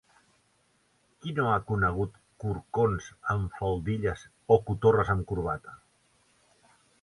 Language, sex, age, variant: Catalan, male, 60-69, Central